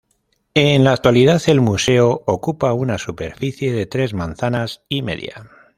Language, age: Spanish, 30-39